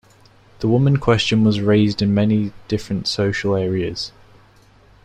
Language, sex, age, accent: English, male, under 19, England English